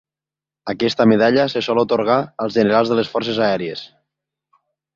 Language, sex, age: Catalan, female, 50-59